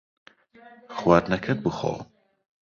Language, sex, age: Central Kurdish, male, under 19